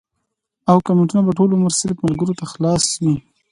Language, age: Pashto, 19-29